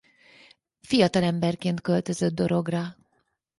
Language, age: Hungarian, 50-59